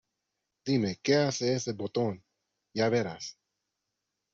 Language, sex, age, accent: Spanish, male, 19-29, México